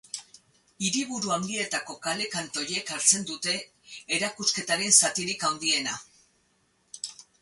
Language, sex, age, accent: Basque, female, 60-69, Erdialdekoa edo Nafarra (Gipuzkoa, Nafarroa)